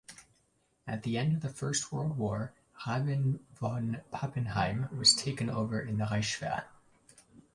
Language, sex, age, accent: English, male, 19-29, United States English